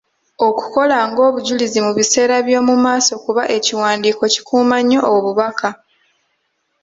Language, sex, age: Ganda, female, 19-29